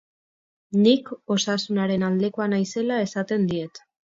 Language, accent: Basque, Mendebalekoa (Araba, Bizkaia, Gipuzkoako mendebaleko herri batzuk)